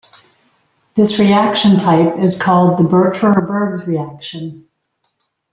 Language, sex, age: English, female, 50-59